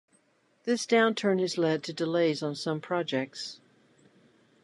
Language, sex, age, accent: English, female, 50-59, United States English